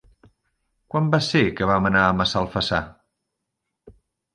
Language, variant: Catalan, Central